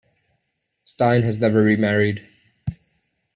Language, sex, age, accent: English, male, 19-29, Canadian English